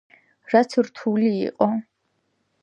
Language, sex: Georgian, female